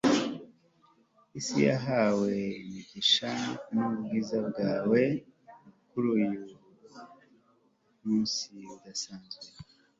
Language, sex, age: Kinyarwanda, male, 40-49